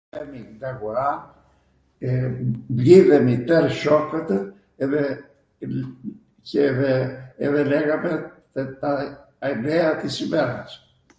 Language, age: Arvanitika Albanian, 70-79